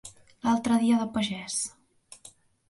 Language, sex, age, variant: Catalan, female, under 19, Central